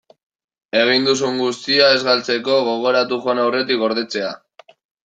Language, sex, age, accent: Basque, male, 19-29, Mendebalekoa (Araba, Bizkaia, Gipuzkoako mendebaleko herri batzuk)